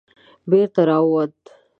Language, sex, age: Pashto, female, 19-29